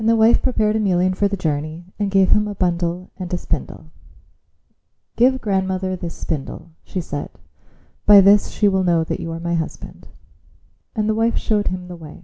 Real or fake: real